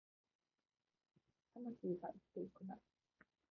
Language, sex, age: Japanese, female, 19-29